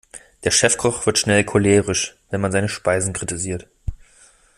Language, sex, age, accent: German, male, 30-39, Deutschland Deutsch